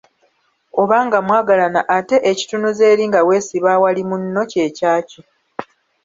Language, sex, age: Ganda, female, 30-39